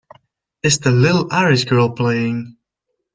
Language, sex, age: English, male, under 19